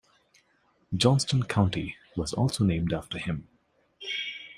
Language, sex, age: English, male, 19-29